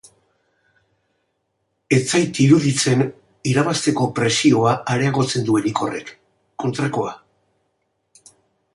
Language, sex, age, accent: Basque, male, 60-69, Mendebalekoa (Araba, Bizkaia, Gipuzkoako mendebaleko herri batzuk)